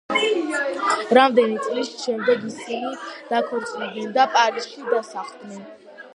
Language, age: Georgian, under 19